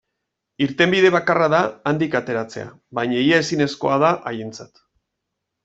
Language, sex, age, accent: Basque, male, 40-49, Mendebalekoa (Araba, Bizkaia, Gipuzkoako mendebaleko herri batzuk)